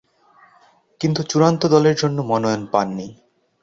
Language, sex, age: Bengali, male, 30-39